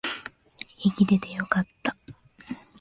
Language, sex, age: Japanese, female, 19-29